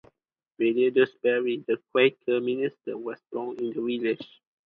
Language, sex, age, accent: English, male, 19-29, Malaysian English